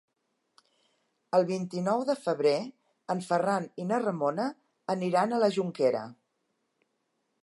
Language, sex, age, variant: Catalan, female, 60-69, Central